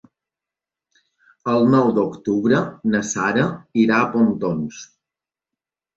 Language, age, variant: Catalan, 19-29, Balear